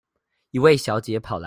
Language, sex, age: Chinese, male, 19-29